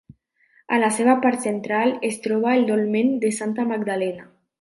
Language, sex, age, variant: Catalan, female, 19-29, Nord-Occidental